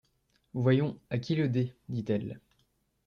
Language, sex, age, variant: French, male, under 19, Français de métropole